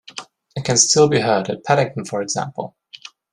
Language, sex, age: English, male, 19-29